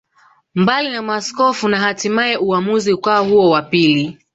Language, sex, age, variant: Swahili, female, 19-29, Kiswahili Sanifu (EA)